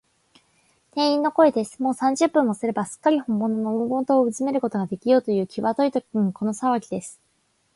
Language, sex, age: Japanese, female, 19-29